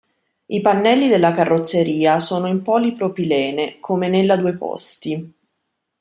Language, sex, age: Italian, female, 19-29